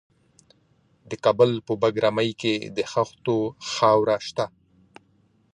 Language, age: Pashto, 30-39